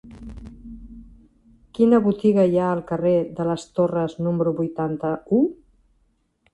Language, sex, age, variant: Catalan, female, 50-59, Central